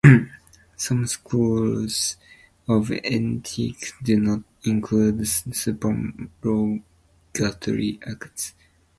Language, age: English, 19-29